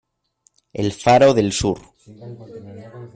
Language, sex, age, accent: Spanish, male, under 19, España: Centro-Sur peninsular (Madrid, Toledo, Castilla-La Mancha)